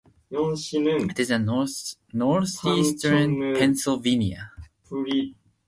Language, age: English, under 19